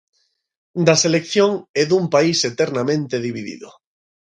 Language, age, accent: Galician, 19-29, Normativo (estándar)